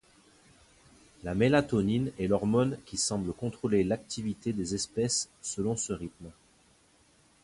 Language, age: French, 30-39